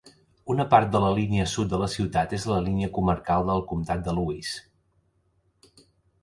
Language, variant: Catalan, Central